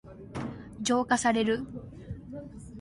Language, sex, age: Japanese, female, under 19